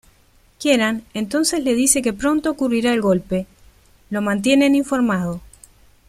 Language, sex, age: Spanish, female, 19-29